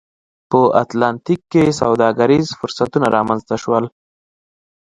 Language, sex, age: Pashto, male, 19-29